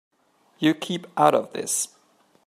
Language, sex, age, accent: English, male, 30-39, England English